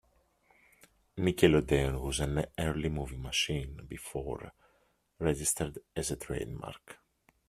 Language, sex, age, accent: English, male, 30-39, England English